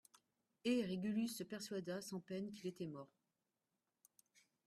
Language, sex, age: French, female, 50-59